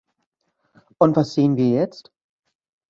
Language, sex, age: German, male, 30-39